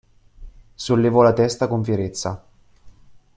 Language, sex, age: Italian, male, 19-29